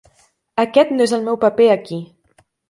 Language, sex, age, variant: Catalan, female, 19-29, Central